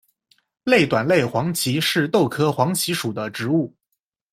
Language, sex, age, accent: Chinese, male, 19-29, 出生地：江苏省